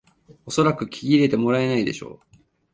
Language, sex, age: Japanese, male, 40-49